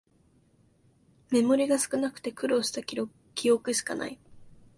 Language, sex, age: Japanese, female, 19-29